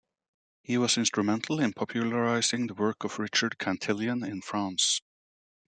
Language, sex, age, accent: English, male, 40-49, United States English